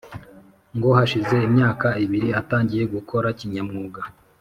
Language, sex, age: Kinyarwanda, male, 19-29